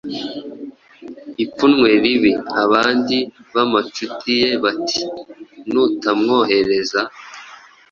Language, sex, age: Kinyarwanda, male, 19-29